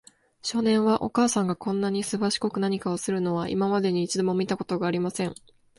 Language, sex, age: Japanese, female, 19-29